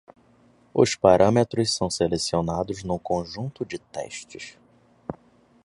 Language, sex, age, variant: Portuguese, male, 19-29, Portuguese (Brasil)